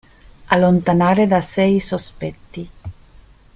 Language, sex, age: Italian, female, 50-59